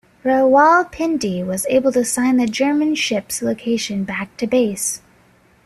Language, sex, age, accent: English, female, 19-29, United States English